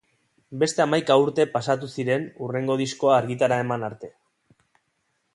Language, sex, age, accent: Basque, male, 30-39, Erdialdekoa edo Nafarra (Gipuzkoa, Nafarroa)